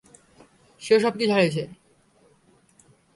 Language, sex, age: Bengali, male, under 19